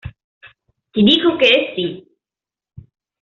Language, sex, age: Italian, female, 19-29